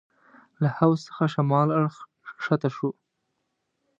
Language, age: Pashto, 19-29